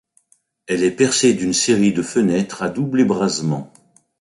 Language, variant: French, Français de métropole